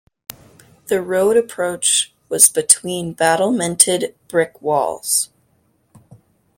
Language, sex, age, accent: English, female, 19-29, United States English